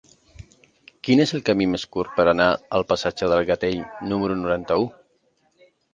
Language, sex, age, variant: Catalan, male, 40-49, Central